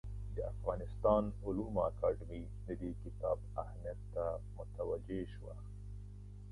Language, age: Pashto, 40-49